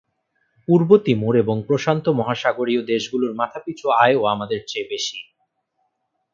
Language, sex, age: Bengali, male, 19-29